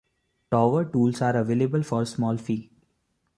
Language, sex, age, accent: English, male, 19-29, India and South Asia (India, Pakistan, Sri Lanka)